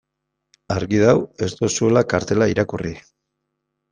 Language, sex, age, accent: Basque, male, 50-59, Mendebalekoa (Araba, Bizkaia, Gipuzkoako mendebaleko herri batzuk)